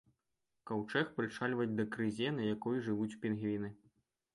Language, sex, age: Belarusian, male, 19-29